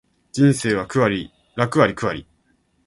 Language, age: Japanese, 19-29